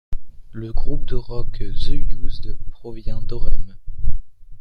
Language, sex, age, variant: French, male, under 19, Français de métropole